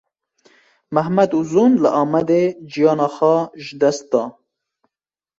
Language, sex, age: Kurdish, male, 19-29